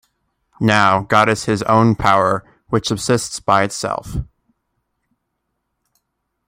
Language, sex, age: English, male, 19-29